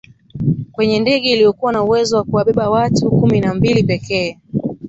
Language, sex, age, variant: Swahili, female, 19-29, Kiswahili Sanifu (EA)